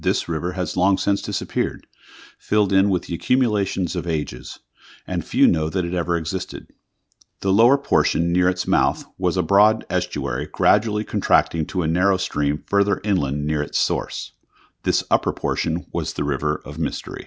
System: none